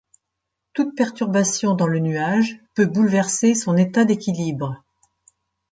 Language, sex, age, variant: French, female, 60-69, Français de métropole